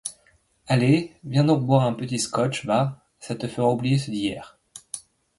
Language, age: French, 30-39